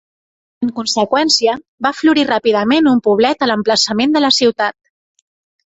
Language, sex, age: Catalan, female, 30-39